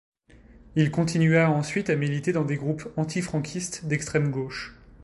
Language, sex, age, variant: French, male, 19-29, Français de métropole